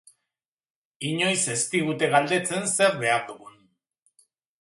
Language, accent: Basque, Erdialdekoa edo Nafarra (Gipuzkoa, Nafarroa)